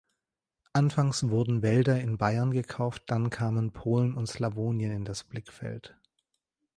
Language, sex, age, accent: German, male, 30-39, Deutschland Deutsch